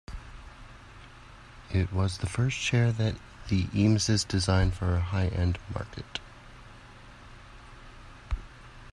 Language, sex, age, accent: English, male, 19-29, United States English